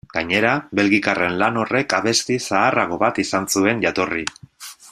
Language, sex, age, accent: Basque, male, 30-39, Mendebalekoa (Araba, Bizkaia, Gipuzkoako mendebaleko herri batzuk)